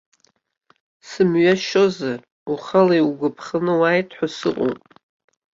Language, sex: Abkhazian, female